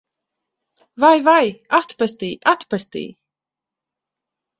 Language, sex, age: Latvian, female, 30-39